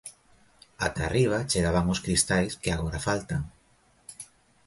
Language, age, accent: Galician, 40-49, Normativo (estándar)